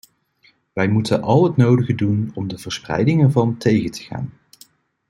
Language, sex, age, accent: Dutch, male, 30-39, Nederlands Nederlands